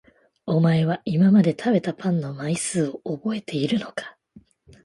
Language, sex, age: Japanese, female, 19-29